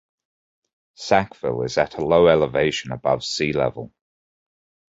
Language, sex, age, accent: English, male, 30-39, England English